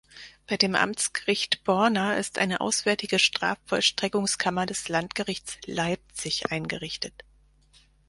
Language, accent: German, Deutschland Deutsch